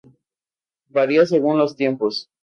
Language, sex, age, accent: Spanish, male, 19-29, México